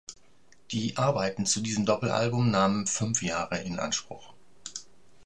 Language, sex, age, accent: German, male, 60-69, Deutschland Deutsch